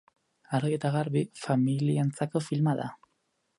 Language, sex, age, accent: Basque, male, 19-29, Erdialdekoa edo Nafarra (Gipuzkoa, Nafarroa)